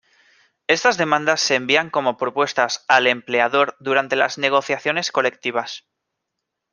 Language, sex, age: Spanish, male, 19-29